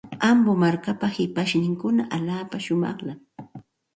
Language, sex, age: Santa Ana de Tusi Pasco Quechua, female, 40-49